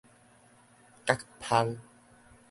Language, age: Min Nan Chinese, 19-29